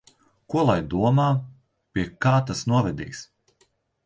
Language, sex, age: Latvian, male, 30-39